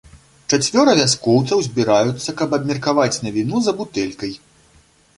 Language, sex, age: Belarusian, male, 30-39